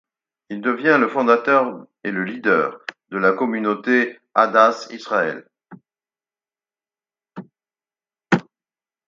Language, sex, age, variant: French, male, 60-69, Français de métropole